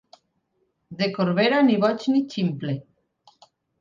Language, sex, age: Catalan, female, 50-59